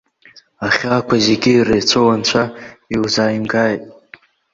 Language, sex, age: Abkhazian, male, under 19